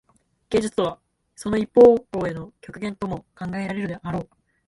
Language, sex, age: Japanese, female, 19-29